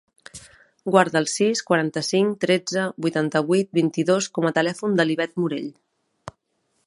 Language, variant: Catalan, Central